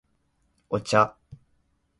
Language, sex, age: Japanese, male, 19-29